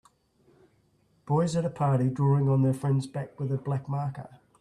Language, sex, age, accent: English, male, 60-69, Australian English